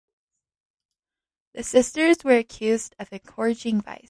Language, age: English, 19-29